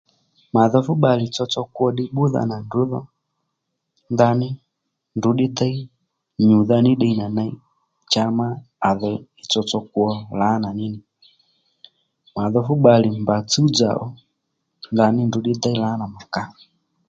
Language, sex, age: Lendu, male, 30-39